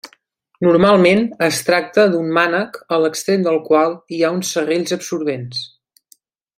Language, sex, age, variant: Catalan, male, 19-29, Central